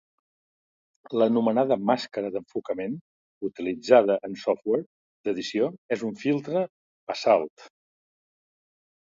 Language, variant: Catalan, Central